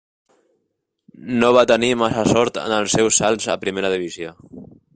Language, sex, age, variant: Catalan, male, 30-39, Central